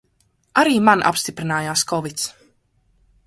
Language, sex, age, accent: Latvian, female, 19-29, Riga